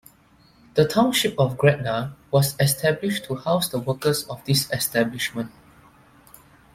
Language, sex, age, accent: English, male, 19-29, Singaporean English